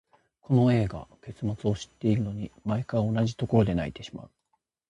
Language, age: Japanese, 30-39